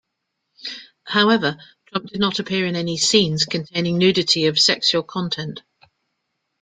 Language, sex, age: English, female, 50-59